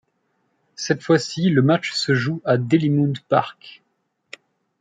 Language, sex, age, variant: French, male, 19-29, Français de métropole